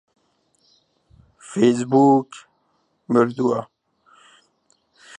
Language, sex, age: Central Kurdish, male, 19-29